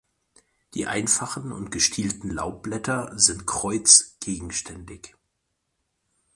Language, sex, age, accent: German, male, 40-49, Deutschland Deutsch